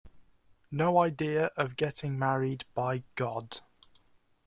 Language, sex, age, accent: English, male, under 19, England English